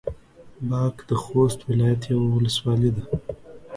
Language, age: Pashto, 19-29